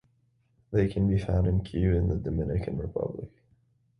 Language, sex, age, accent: English, male, 19-29, United States English